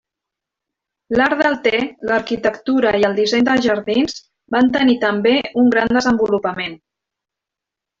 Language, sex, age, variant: Catalan, female, 40-49, Central